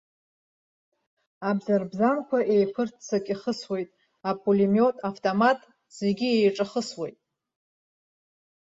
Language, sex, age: Abkhazian, female, 40-49